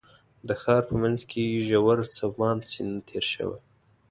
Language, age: Pashto, 19-29